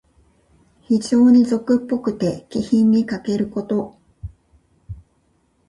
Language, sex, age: Japanese, female, 50-59